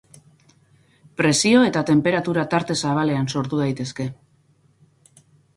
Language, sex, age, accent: Basque, female, 40-49, Mendebalekoa (Araba, Bizkaia, Gipuzkoako mendebaleko herri batzuk)